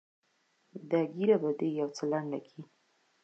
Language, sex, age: Pashto, female, 19-29